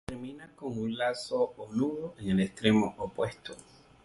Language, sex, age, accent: Spanish, male, 40-49, Caribe: Cuba, Venezuela, Puerto Rico, República Dominicana, Panamá, Colombia caribeña, México caribeño, Costa del golfo de México